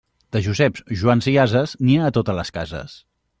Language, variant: Catalan, Central